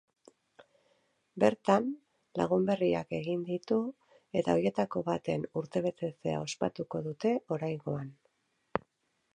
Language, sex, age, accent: Basque, female, 50-59, Erdialdekoa edo Nafarra (Gipuzkoa, Nafarroa)